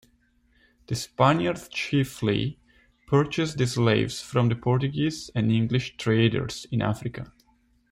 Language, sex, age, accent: English, male, 30-39, United States English